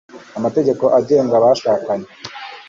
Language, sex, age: Kinyarwanda, male, 19-29